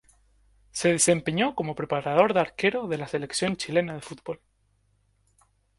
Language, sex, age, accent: Spanish, male, 19-29, España: Islas Canarias